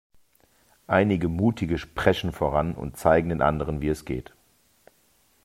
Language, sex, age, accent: German, male, 40-49, Deutschland Deutsch